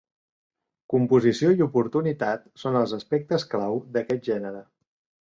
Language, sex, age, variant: Catalan, male, 50-59, Central